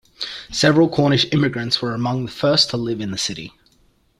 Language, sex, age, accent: English, male, 19-29, Australian English